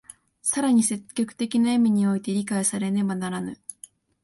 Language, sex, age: Japanese, female, under 19